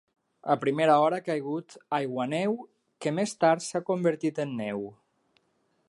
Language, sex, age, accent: Catalan, male, 40-49, valencià